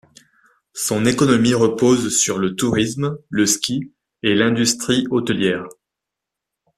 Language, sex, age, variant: French, male, 19-29, Français de métropole